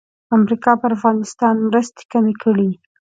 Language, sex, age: Pashto, female, 19-29